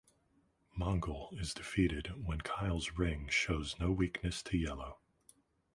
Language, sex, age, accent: English, male, 40-49, United States English